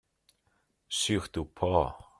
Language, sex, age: French, male, 30-39